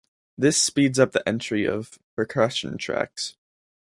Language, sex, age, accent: English, male, under 19, United States English